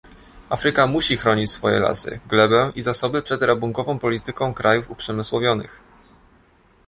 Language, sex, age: Polish, male, 19-29